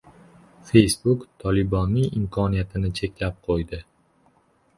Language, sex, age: Uzbek, male, 19-29